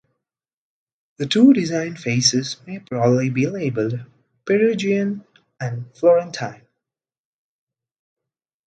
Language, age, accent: English, 19-29, India and South Asia (India, Pakistan, Sri Lanka)